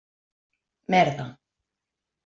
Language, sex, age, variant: Catalan, female, 19-29, Central